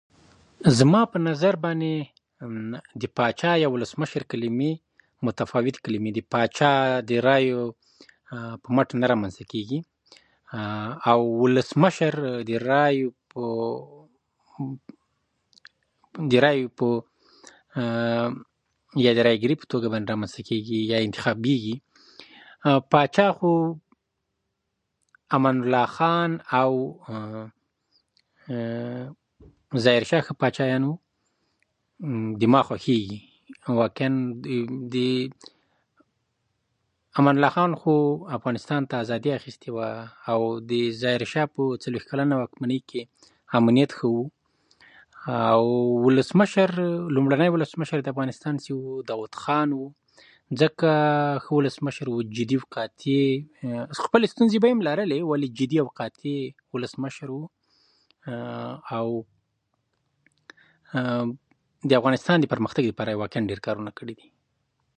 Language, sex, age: Pashto, male, 30-39